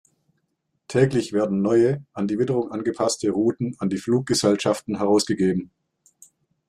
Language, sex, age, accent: German, male, 40-49, Deutschland Deutsch